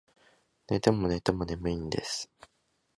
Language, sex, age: Japanese, male, 19-29